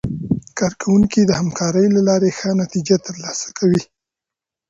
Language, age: Pashto, 19-29